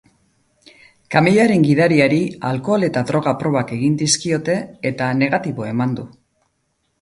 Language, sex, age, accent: Basque, female, 50-59, Mendebalekoa (Araba, Bizkaia, Gipuzkoako mendebaleko herri batzuk)